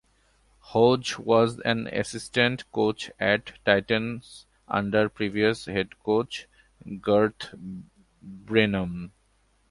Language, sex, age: English, male, 19-29